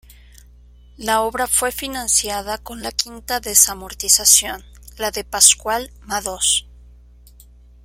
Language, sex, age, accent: Spanish, female, 30-39, México